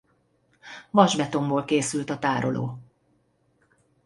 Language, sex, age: Hungarian, female, 50-59